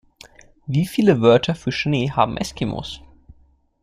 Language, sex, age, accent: German, male, 19-29, Deutschland Deutsch